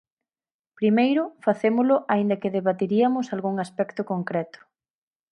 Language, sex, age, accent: Galician, female, 19-29, Central (gheada); Normativo (estándar)